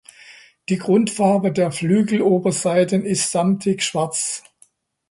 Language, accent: German, Deutschland Deutsch